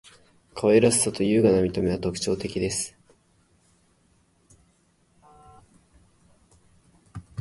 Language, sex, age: Japanese, male, 19-29